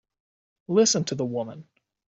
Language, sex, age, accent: English, male, 19-29, United States English